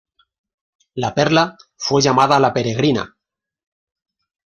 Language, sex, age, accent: Spanish, male, 50-59, España: Norte peninsular (Asturias, Castilla y León, Cantabria, País Vasco, Navarra, Aragón, La Rioja, Guadalajara, Cuenca)